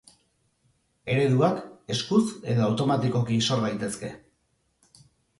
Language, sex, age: Basque, male, 40-49